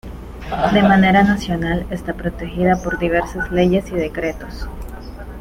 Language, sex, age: Spanish, female, 19-29